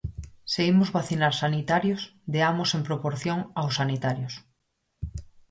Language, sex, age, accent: Galician, female, 30-39, Normativo (estándar)